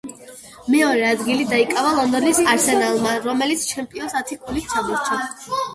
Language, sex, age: Georgian, female, 19-29